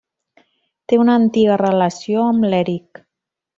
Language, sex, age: Catalan, female, 40-49